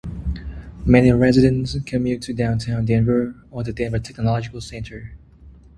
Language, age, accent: English, 19-29, United States English